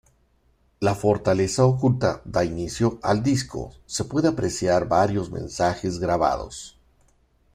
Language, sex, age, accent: Spanish, male, 50-59, México